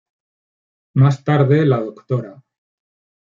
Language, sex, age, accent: Spanish, male, 40-49, España: Norte peninsular (Asturias, Castilla y León, Cantabria, País Vasco, Navarra, Aragón, La Rioja, Guadalajara, Cuenca)